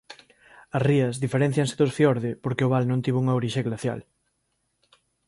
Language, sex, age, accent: Galician, male, 30-39, Normativo (estándar)